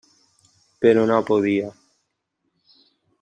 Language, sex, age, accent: Catalan, male, 19-29, valencià